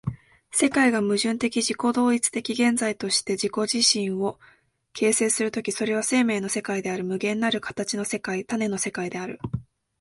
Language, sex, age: Japanese, female, under 19